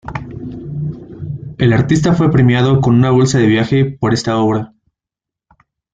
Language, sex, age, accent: Spanish, male, under 19, México